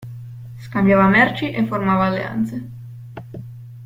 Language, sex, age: Italian, female, 19-29